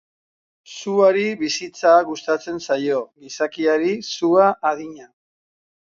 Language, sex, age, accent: Basque, male, 60-69, Mendebalekoa (Araba, Bizkaia, Gipuzkoako mendebaleko herri batzuk)